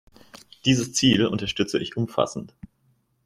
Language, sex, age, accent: German, male, 19-29, Deutschland Deutsch